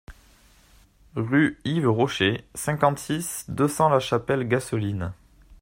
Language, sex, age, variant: French, male, 19-29, Français de métropole